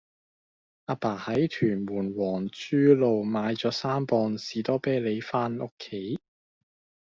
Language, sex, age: Cantonese, male, 30-39